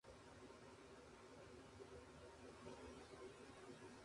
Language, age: Pashto, 40-49